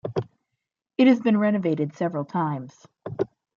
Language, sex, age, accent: English, female, 30-39, United States English